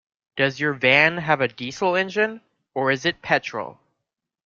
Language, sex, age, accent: English, male, under 19, United States English